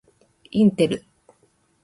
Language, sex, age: Japanese, female, 40-49